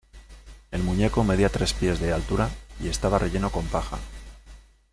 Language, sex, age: Spanish, male, 40-49